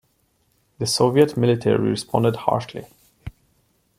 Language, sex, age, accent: English, male, 19-29, United States English